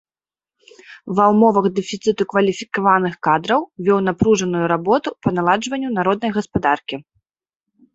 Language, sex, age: Belarusian, female, 30-39